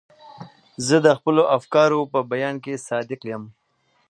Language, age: Pashto, 30-39